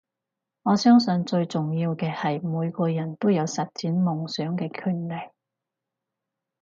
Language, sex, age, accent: Cantonese, female, 30-39, 广州音